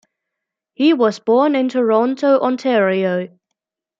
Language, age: English, 19-29